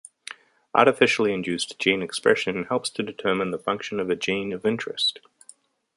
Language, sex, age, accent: English, male, 30-39, New Zealand English